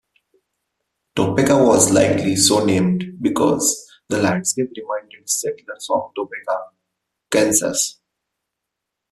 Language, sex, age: English, male, 19-29